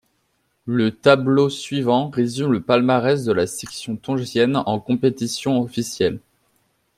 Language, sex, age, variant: French, male, under 19, Français de métropole